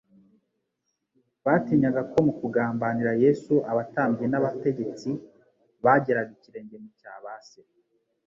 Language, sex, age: Kinyarwanda, male, 19-29